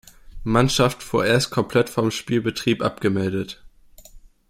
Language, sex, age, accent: German, male, 19-29, Deutschland Deutsch